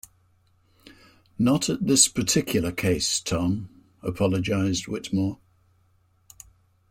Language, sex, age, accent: English, male, 70-79, England English